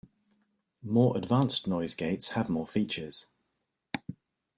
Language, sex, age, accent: English, male, 40-49, England English